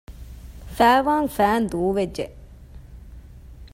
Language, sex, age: Divehi, female, 30-39